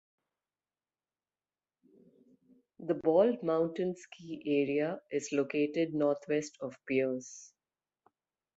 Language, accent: English, India and South Asia (India, Pakistan, Sri Lanka)